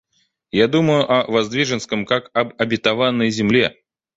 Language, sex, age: Russian, male, 30-39